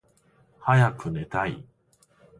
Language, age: Japanese, 19-29